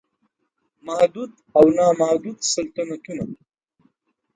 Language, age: Pashto, 50-59